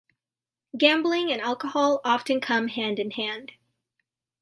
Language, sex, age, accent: English, female, under 19, United States English